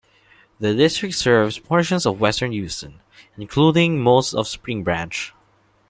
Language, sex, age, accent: English, male, 19-29, Filipino